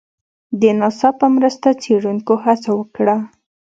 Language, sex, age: Pashto, female, 19-29